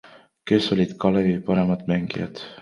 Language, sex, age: Estonian, male, 19-29